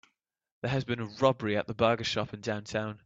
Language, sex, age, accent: English, male, 19-29, England English